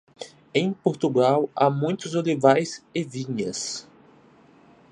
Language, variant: Portuguese, Portuguese (Brasil)